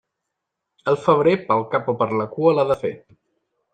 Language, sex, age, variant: Catalan, male, 30-39, Central